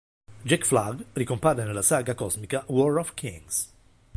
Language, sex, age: Italian, male, 50-59